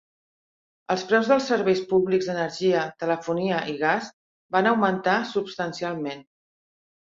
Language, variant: Catalan, Central